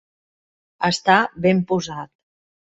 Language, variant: Catalan, Central